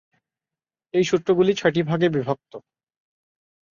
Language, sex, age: Bengali, male, 19-29